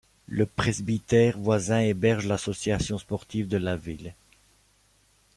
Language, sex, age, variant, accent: French, male, 50-59, Français d'Europe, Français de Belgique